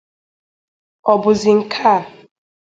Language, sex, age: Igbo, female, under 19